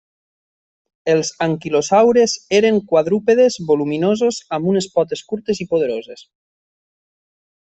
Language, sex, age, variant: Catalan, male, 19-29, Nord-Occidental